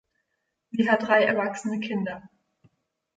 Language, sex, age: German, female, 19-29